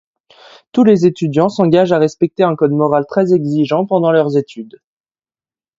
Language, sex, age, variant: French, male, under 19, Français de métropole